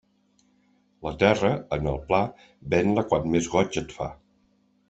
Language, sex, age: Catalan, male, 50-59